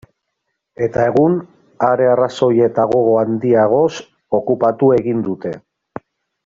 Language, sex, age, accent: Basque, male, 40-49, Mendebalekoa (Araba, Bizkaia, Gipuzkoako mendebaleko herri batzuk)